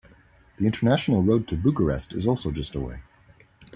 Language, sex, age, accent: English, male, 19-29, United States English